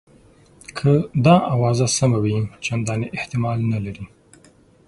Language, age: Pashto, 30-39